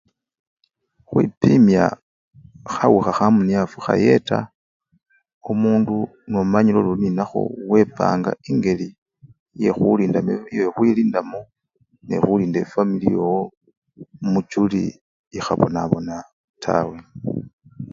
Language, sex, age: Luyia, male, 40-49